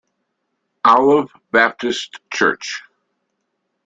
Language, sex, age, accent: English, male, 60-69, United States English